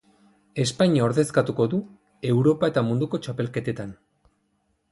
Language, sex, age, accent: Basque, male, 30-39, Erdialdekoa edo Nafarra (Gipuzkoa, Nafarroa)